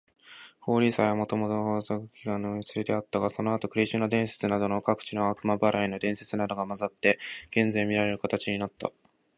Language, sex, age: Japanese, male, 19-29